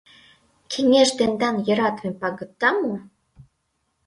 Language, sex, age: Mari, female, under 19